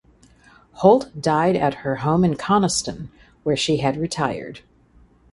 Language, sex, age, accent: English, female, 40-49, United States English